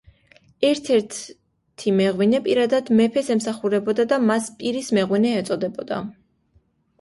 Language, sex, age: Georgian, female, 19-29